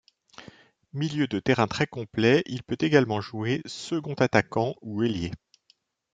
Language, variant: French, Français de métropole